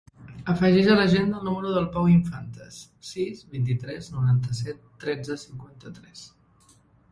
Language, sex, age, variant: Catalan, female, 30-39, Central